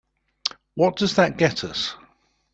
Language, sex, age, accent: English, male, 70-79, England English